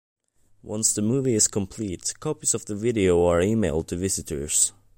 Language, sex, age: English, male, under 19